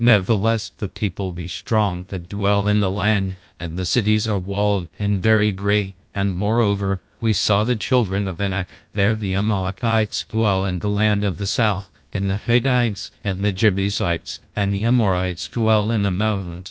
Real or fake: fake